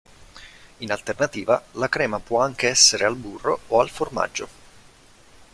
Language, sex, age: Italian, male, 30-39